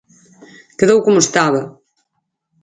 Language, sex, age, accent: Galician, female, 40-49, Central (gheada)